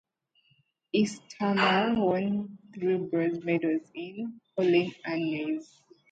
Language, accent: English, United States English